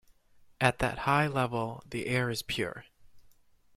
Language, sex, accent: English, male, United States English